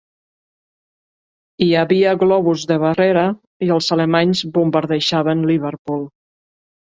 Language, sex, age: Catalan, female, 50-59